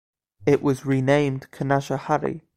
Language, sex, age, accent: English, male, 19-29, England English